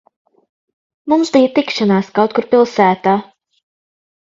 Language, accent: Latvian, Kurzeme